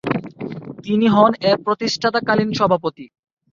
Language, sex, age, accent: Bengali, male, 19-29, Bangladeshi; শুদ্ধ বাংলা